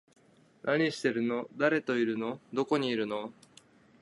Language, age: Japanese, 30-39